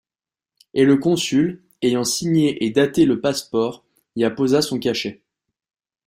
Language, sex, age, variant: French, male, 19-29, Français de métropole